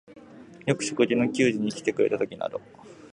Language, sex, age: Japanese, male, 19-29